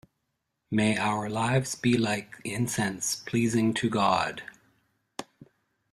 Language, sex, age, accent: English, male, 50-59, Canadian English